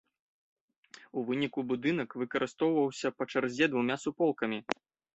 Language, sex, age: Belarusian, male, 19-29